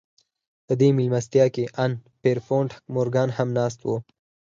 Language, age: Pashto, under 19